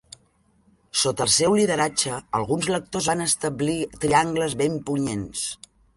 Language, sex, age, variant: Catalan, female, 50-59, Central